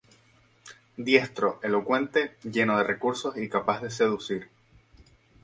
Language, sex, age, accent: Spanish, male, 19-29, España: Islas Canarias